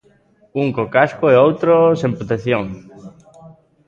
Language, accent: Galician, Atlántico (seseo e gheada)